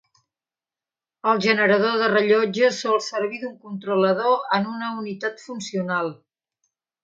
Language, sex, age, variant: Catalan, female, 50-59, Central